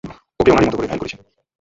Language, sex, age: Bengali, male, 19-29